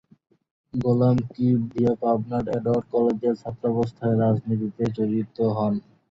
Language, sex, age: Bengali, male, 19-29